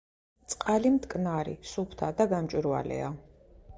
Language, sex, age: Georgian, female, 30-39